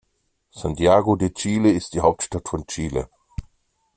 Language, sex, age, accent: German, male, 40-49, Deutschland Deutsch